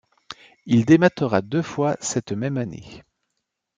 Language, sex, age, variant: French, male, under 19, Français de métropole